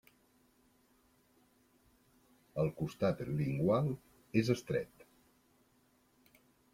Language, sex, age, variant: Catalan, male, 50-59, Central